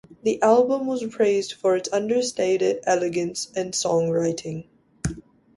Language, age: English, 19-29